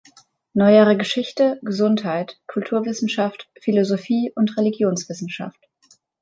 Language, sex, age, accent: German, female, 19-29, Deutschland Deutsch